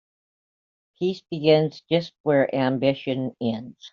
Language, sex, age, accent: English, female, 60-69, United States English